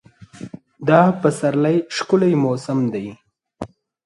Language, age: Pashto, 19-29